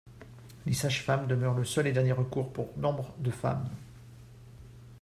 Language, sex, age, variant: French, male, 40-49, Français de métropole